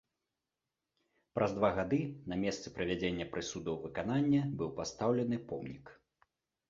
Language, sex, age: Belarusian, male, 30-39